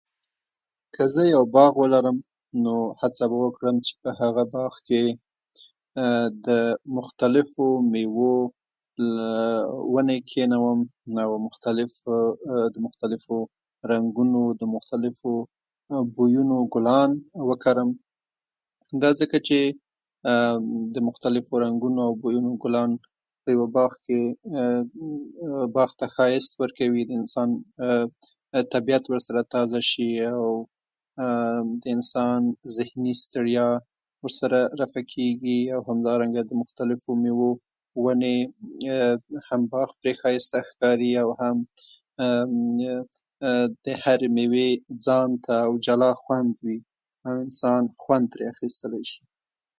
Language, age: Pashto, 30-39